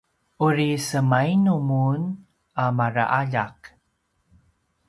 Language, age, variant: Paiwan, 30-39, pinayuanan a kinaikacedasan (東排灣語)